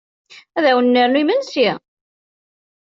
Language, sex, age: Kabyle, female, 19-29